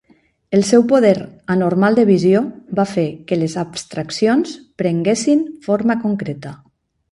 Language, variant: Catalan, Nord-Occidental